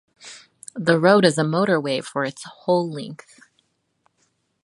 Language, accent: English, United States English